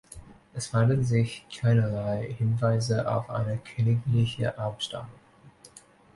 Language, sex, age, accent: German, male, 19-29, Deutschland Deutsch